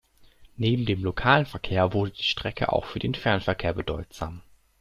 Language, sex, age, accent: German, male, under 19, Deutschland Deutsch